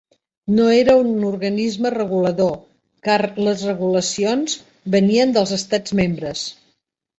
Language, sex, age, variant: Catalan, female, 70-79, Central